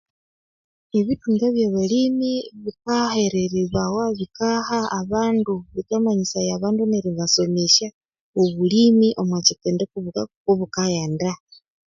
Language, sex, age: Konzo, female, 40-49